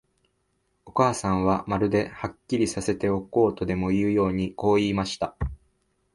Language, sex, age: Japanese, male, 19-29